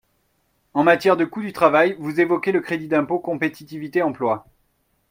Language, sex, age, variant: French, male, 30-39, Français de métropole